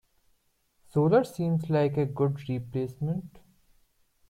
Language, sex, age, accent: English, male, 19-29, India and South Asia (India, Pakistan, Sri Lanka)